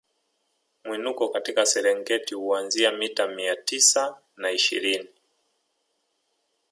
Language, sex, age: Swahili, male, 30-39